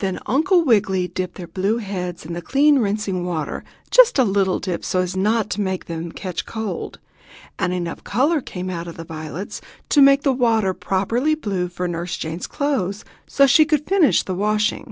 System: none